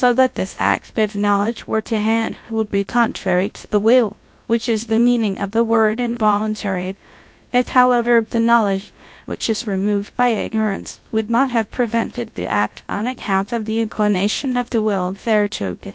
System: TTS, GlowTTS